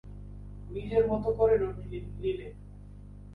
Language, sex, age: Bengali, male, 19-29